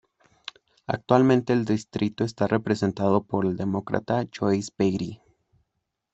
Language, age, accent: Spanish, under 19, México